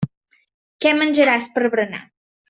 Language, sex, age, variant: Catalan, female, 19-29, Central